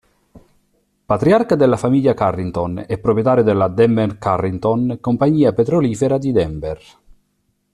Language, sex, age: Italian, male, 50-59